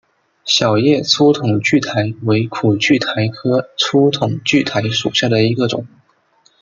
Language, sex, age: Chinese, male, 19-29